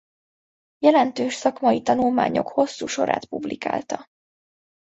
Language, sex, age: Hungarian, female, 19-29